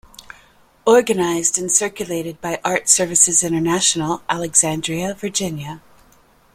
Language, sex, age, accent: English, female, 40-49, United States English